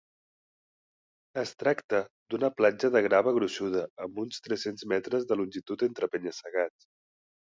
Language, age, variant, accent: Catalan, 30-39, Central, central